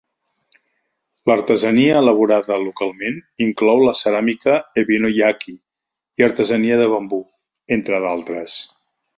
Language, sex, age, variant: Catalan, male, 60-69, Septentrional